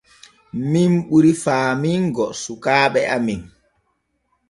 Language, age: Borgu Fulfulde, 30-39